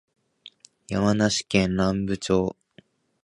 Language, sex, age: Japanese, male, under 19